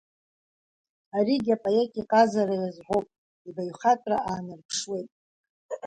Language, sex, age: Abkhazian, female, 50-59